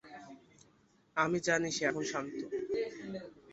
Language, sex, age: Bengali, male, under 19